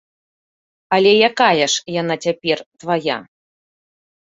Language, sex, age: Belarusian, female, 30-39